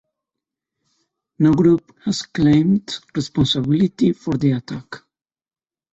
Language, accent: English, Southern African (South Africa, Zimbabwe, Namibia)